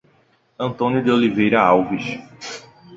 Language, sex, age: Portuguese, male, 19-29